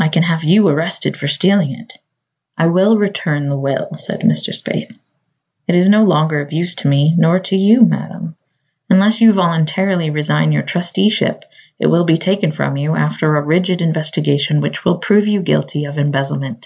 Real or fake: real